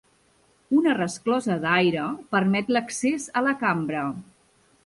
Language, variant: Catalan, Central